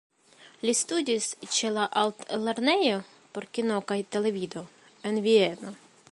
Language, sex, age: Esperanto, female, 19-29